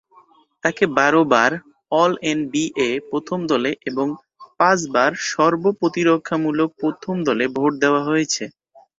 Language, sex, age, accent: Bengali, male, 19-29, Native